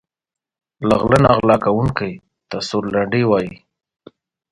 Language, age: Pashto, 30-39